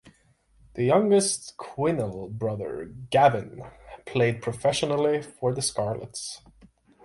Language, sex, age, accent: English, male, 19-29, Canadian English